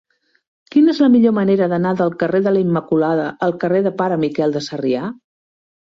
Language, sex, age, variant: Catalan, female, 50-59, Central